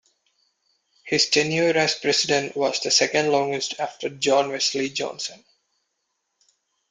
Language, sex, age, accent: English, male, 19-29, India and South Asia (India, Pakistan, Sri Lanka)